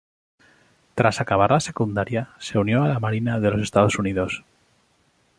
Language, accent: Spanish, España: Centro-Sur peninsular (Madrid, Toledo, Castilla-La Mancha)